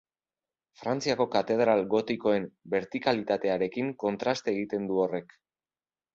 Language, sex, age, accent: Basque, male, 30-39, Mendebalekoa (Araba, Bizkaia, Gipuzkoako mendebaleko herri batzuk)